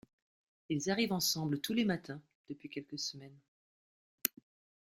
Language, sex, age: French, female, 50-59